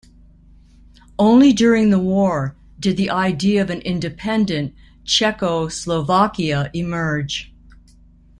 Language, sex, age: English, female, 60-69